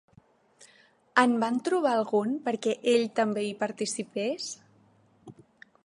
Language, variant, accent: Catalan, Central, central